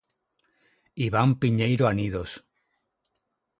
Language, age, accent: Galician, 40-49, Normativo (estándar); Neofalante